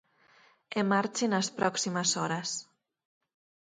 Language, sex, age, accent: Galician, female, 30-39, Normativo (estándar)